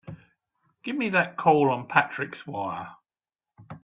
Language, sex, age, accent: English, male, 70-79, England English